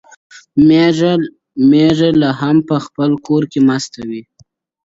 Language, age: Pashto, 19-29